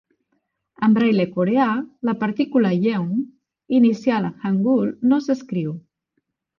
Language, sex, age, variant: Catalan, female, 30-39, Central